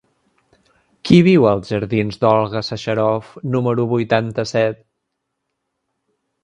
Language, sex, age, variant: Catalan, male, 19-29, Central